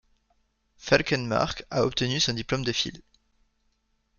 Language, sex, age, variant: French, male, 19-29, Français de métropole